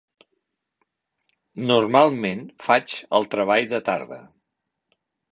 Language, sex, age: Catalan, male, 60-69